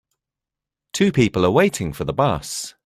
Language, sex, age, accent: English, male, 40-49, England English